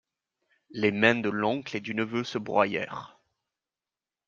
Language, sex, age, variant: French, male, 19-29, Français de métropole